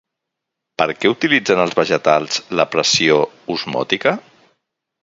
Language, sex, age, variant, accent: Catalan, male, 50-59, Central, Barceloní